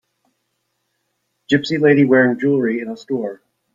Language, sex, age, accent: English, male, 40-49, United States English